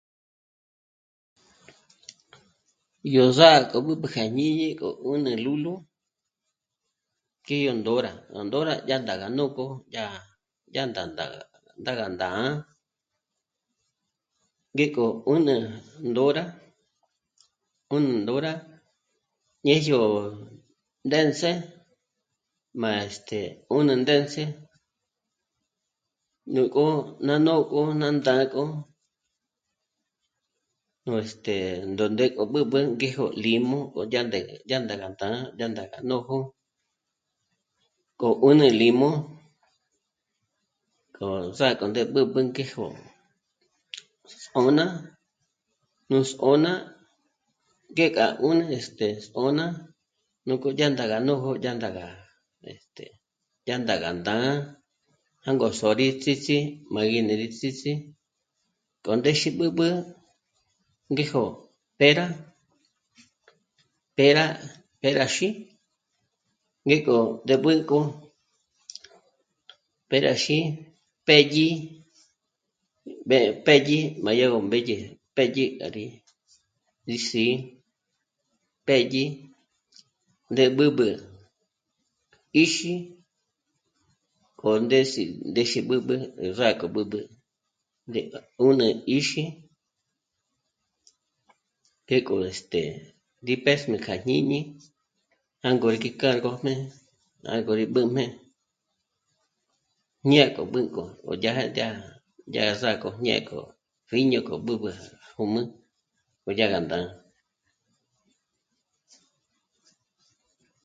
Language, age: Michoacán Mazahua, 19-29